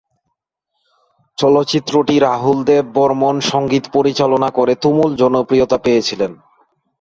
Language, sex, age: Bengali, male, 19-29